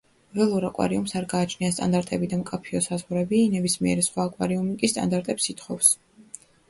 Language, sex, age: Georgian, female, under 19